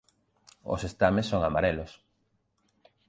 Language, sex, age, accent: Galician, male, 30-39, Normativo (estándar)